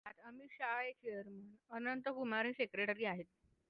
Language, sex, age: Marathi, female, under 19